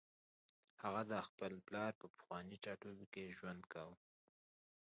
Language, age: Pashto, 19-29